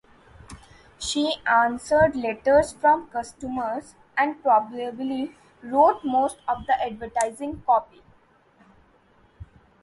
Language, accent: English, India and South Asia (India, Pakistan, Sri Lanka)